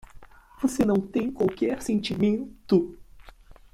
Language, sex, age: Portuguese, male, 30-39